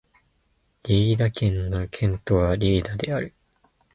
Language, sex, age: Japanese, male, 19-29